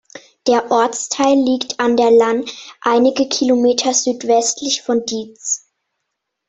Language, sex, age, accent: German, female, 40-49, Deutschland Deutsch